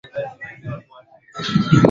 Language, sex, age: Swahili, male, 19-29